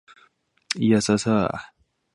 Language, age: Japanese, 19-29